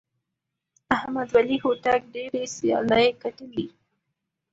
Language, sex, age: Pashto, female, under 19